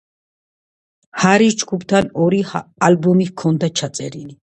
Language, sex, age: Georgian, female, 50-59